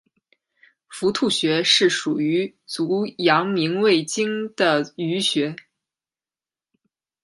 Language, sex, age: Chinese, female, 19-29